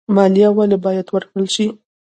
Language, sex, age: Pashto, female, 19-29